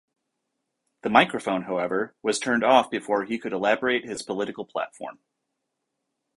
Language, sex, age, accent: English, male, 30-39, United States English